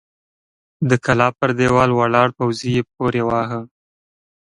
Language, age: Pashto, 19-29